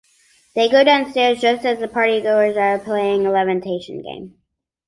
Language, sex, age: English, male, 19-29